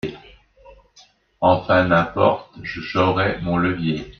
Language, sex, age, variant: French, male, 60-69, Français de métropole